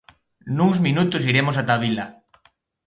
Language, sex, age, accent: Galician, male, 30-39, Oriental (común en zona oriental)